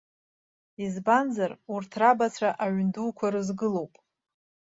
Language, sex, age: Abkhazian, female, 40-49